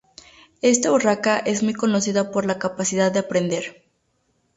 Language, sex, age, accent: Spanish, female, 19-29, México